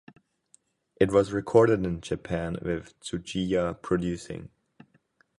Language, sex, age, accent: English, male, 19-29, United States English; England English